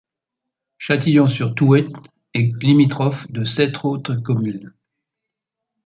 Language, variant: French, Français de métropole